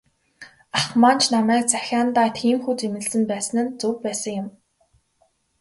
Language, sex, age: Mongolian, female, 19-29